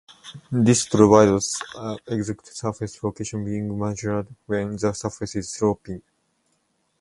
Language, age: English, 19-29